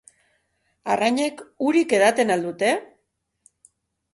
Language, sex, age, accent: Basque, female, 40-49, Mendebalekoa (Araba, Bizkaia, Gipuzkoako mendebaleko herri batzuk)